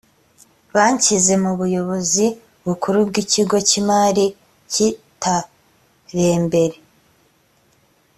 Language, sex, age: Kinyarwanda, female, 19-29